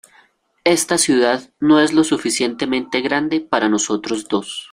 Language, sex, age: Spanish, male, 19-29